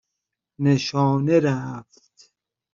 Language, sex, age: Persian, male, 30-39